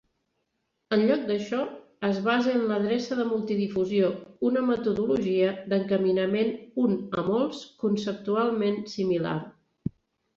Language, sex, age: Catalan, female, 40-49